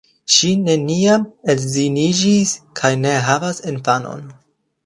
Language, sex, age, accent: Esperanto, male, 19-29, Internacia